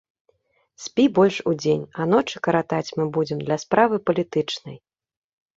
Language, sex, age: Belarusian, female, 30-39